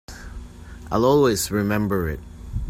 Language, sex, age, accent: English, male, 40-49, Filipino